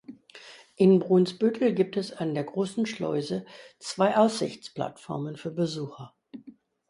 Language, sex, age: German, female, 60-69